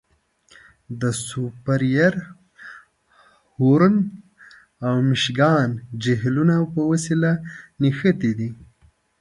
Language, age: Pashto, 19-29